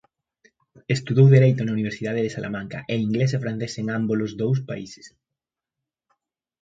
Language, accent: Galician, Central (gheada)